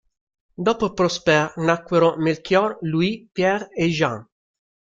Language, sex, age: Italian, male, 30-39